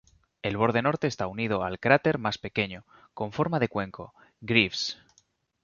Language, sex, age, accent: Spanish, male, 30-39, España: Norte peninsular (Asturias, Castilla y León, Cantabria, País Vasco, Navarra, Aragón, La Rioja, Guadalajara, Cuenca)